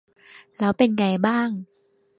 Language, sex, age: Thai, female, 19-29